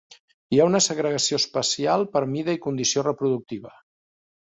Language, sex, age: Catalan, male, 50-59